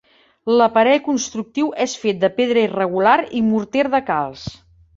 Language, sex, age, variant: Catalan, female, 50-59, Central